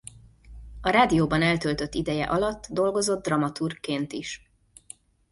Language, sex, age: Hungarian, female, 40-49